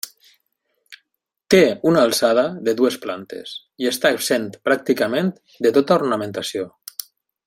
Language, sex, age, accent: Catalan, male, 40-49, valencià